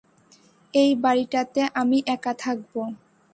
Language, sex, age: Bengali, female, 19-29